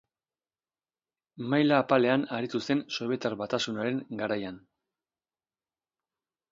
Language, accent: Basque, Erdialdekoa edo Nafarra (Gipuzkoa, Nafarroa)